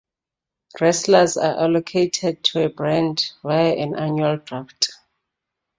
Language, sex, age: English, female, 40-49